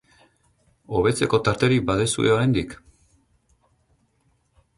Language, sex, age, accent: Basque, male, 40-49, Mendebalekoa (Araba, Bizkaia, Gipuzkoako mendebaleko herri batzuk)